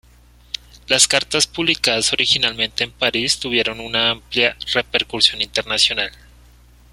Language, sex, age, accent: Spanish, male, 30-39, Caribe: Cuba, Venezuela, Puerto Rico, República Dominicana, Panamá, Colombia caribeña, México caribeño, Costa del golfo de México